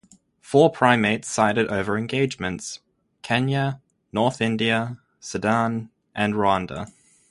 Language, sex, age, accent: English, male, 19-29, Australian English